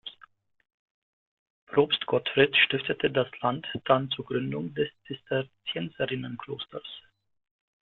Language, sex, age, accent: German, male, 40-49, Deutschland Deutsch